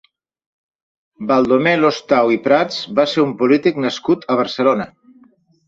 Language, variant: Catalan, Septentrional